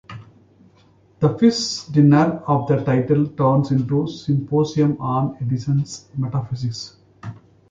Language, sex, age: English, male, 40-49